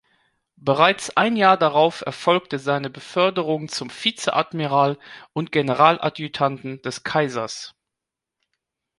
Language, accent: German, Deutschland Deutsch